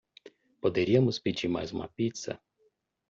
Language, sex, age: Portuguese, male, 30-39